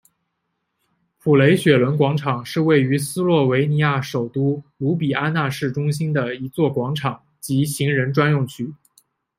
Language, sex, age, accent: Chinese, male, 19-29, 出生地：江苏省